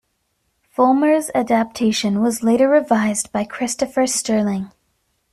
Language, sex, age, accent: English, female, 19-29, United States English